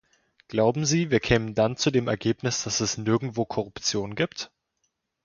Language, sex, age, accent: German, male, under 19, Deutschland Deutsch